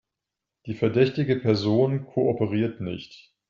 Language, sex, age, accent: German, male, 50-59, Deutschland Deutsch